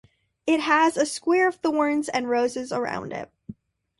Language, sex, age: English, female, under 19